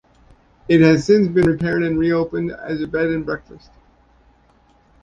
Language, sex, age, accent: English, male, 40-49, Canadian English